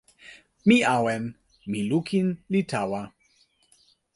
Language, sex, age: Toki Pona, male, 30-39